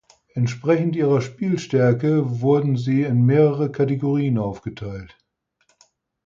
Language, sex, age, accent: German, male, 70-79, Norddeutsch